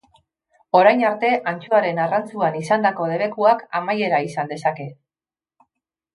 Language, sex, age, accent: Basque, female, 50-59, Mendebalekoa (Araba, Bizkaia, Gipuzkoako mendebaleko herri batzuk)